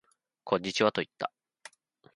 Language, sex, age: Japanese, male, 19-29